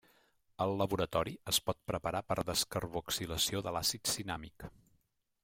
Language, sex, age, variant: Catalan, male, 30-39, Nord-Occidental